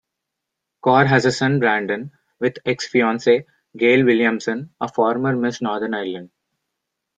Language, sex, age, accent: English, male, 19-29, India and South Asia (India, Pakistan, Sri Lanka)